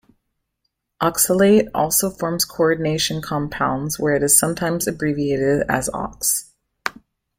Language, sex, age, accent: English, female, 19-29, United States English